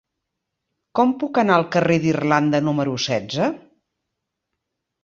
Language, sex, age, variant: Catalan, female, 60-69, Central